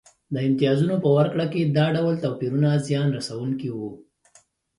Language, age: Pashto, 30-39